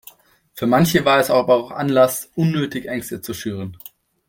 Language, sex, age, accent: German, male, 19-29, Deutschland Deutsch